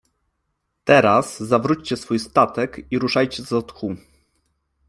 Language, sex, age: Polish, male, 30-39